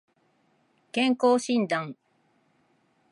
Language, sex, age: Japanese, female, 50-59